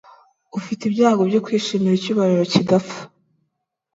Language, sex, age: Kinyarwanda, female, 19-29